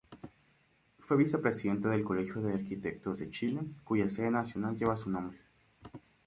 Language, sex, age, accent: Spanish, male, 19-29, América central